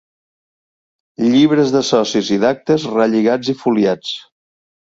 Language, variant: Catalan, Central